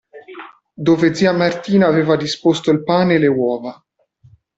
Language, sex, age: Italian, male, 30-39